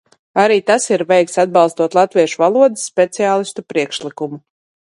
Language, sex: Latvian, female